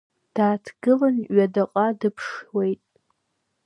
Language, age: Abkhazian, under 19